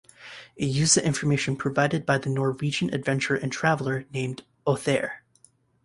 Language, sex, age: English, male, 19-29